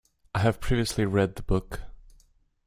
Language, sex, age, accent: English, male, 30-39, United States English